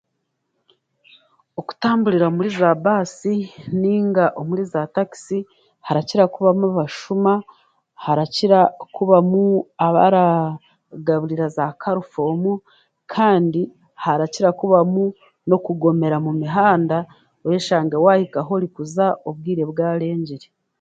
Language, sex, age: Chiga, female, 40-49